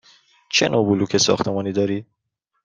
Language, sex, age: Persian, male, 19-29